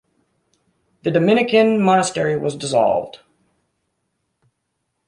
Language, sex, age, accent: English, male, 19-29, Irish English